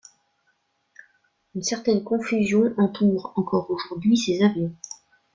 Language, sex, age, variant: French, female, 40-49, Français de métropole